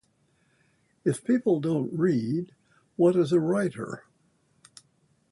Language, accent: English, United States English